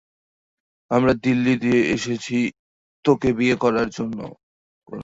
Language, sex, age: Bengali, male, 19-29